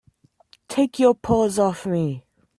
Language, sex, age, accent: English, female, 30-39, Australian English